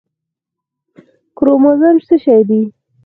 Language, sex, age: Pashto, female, 19-29